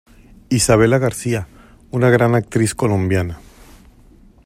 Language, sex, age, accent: Spanish, male, 40-49, México